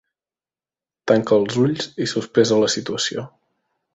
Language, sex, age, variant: Catalan, male, 19-29, Central